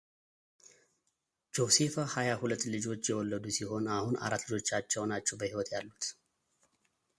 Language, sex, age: Amharic, male, 30-39